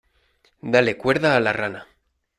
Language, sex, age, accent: Spanish, male, 19-29, España: Centro-Sur peninsular (Madrid, Toledo, Castilla-La Mancha)